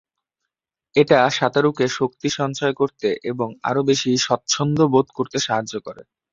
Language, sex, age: Bengali, male, under 19